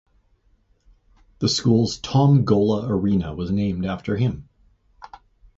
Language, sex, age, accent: English, male, 50-59, Canadian English